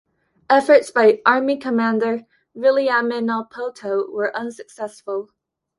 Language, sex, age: English, female, under 19